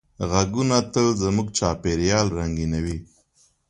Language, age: Pashto, 40-49